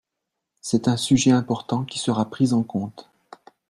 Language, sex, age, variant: French, male, 40-49, Français de métropole